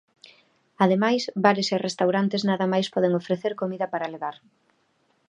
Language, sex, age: Galician, female, 30-39